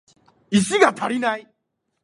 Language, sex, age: Japanese, male, 19-29